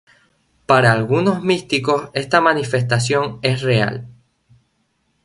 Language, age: Spanish, 19-29